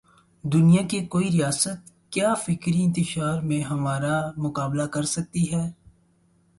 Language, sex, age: Urdu, male, 19-29